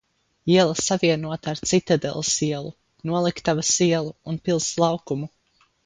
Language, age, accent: Latvian, under 19, Vidzemes